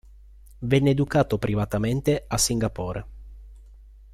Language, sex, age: Italian, male, 30-39